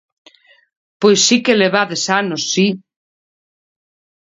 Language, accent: Galician, Normativo (estándar)